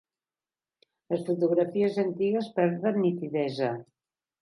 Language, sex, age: Catalan, female, 70-79